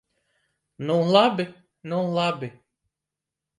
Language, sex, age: Latvian, male, 30-39